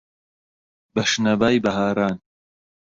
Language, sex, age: Central Kurdish, male, 19-29